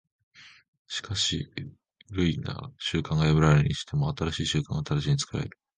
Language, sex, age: Japanese, male, under 19